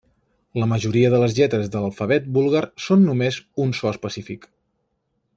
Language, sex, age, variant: Catalan, male, 19-29, Central